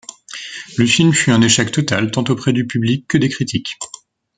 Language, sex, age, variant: French, male, 19-29, Français de métropole